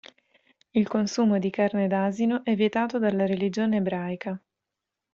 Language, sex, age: Italian, female, 19-29